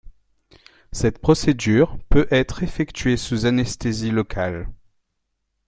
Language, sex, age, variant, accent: French, male, 40-49, Français des départements et régions d'outre-mer, Français de La Réunion